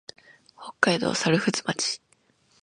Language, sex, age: Japanese, female, 19-29